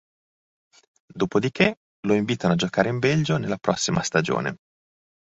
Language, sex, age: Italian, male, 40-49